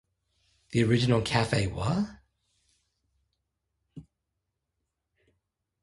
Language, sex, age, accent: English, male, 60-69, United States English